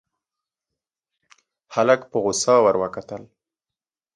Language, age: Pashto, 19-29